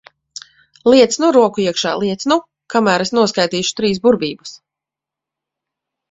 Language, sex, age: Latvian, female, 30-39